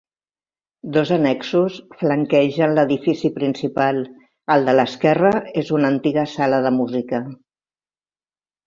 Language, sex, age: Catalan, female, 60-69